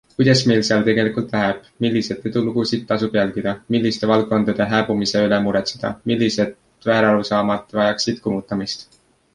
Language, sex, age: Estonian, male, 19-29